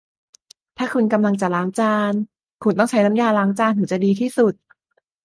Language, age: Thai, 19-29